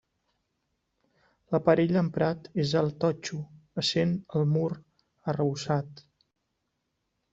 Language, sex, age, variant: Catalan, male, 30-39, Central